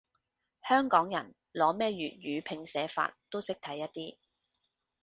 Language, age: Cantonese, 30-39